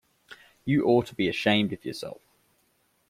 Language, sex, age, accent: English, male, 30-39, Australian English